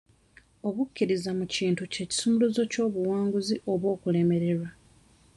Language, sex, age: Ganda, female, 30-39